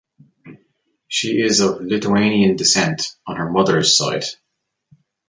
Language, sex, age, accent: English, male, 30-39, Irish English